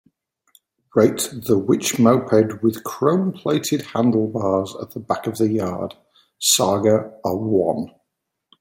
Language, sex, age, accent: English, male, 40-49, England English